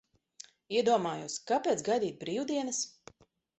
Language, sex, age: Latvian, female, 30-39